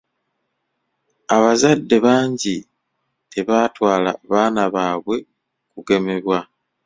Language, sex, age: Ganda, male, 30-39